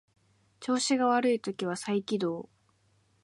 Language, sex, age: Japanese, female, 19-29